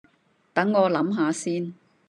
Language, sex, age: Cantonese, female, 60-69